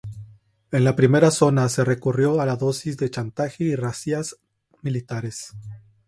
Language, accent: Spanish, México